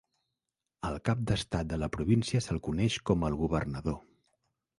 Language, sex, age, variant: Catalan, male, 40-49, Central